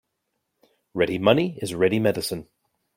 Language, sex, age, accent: English, male, 40-49, Canadian English